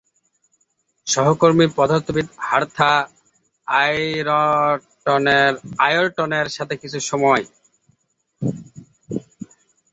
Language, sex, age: Bengali, male, 30-39